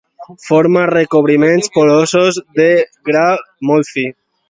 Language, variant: Catalan, Alacantí